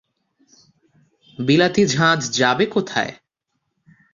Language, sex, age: Bengali, male, 19-29